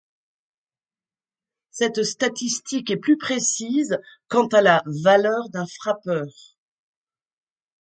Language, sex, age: French, female, 60-69